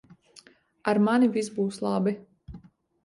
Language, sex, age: Latvian, female, 19-29